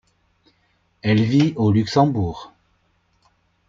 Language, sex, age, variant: French, male, 40-49, Français de métropole